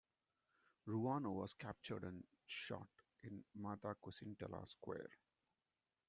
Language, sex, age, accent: English, male, 40-49, India and South Asia (India, Pakistan, Sri Lanka)